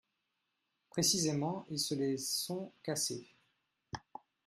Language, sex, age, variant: French, male, 40-49, Français de métropole